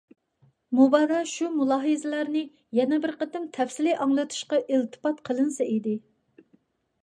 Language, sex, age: Uyghur, female, 40-49